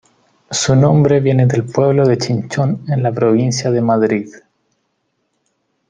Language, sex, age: Spanish, male, 40-49